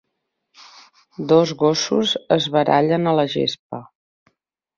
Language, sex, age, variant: Catalan, female, 40-49, Central